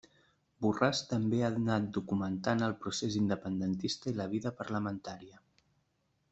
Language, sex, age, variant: Catalan, male, 19-29, Central